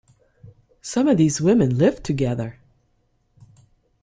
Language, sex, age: English, female, 50-59